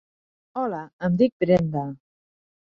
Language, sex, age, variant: Catalan, female, 40-49, Central